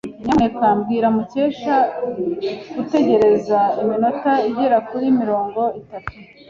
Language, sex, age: Kinyarwanda, female, 30-39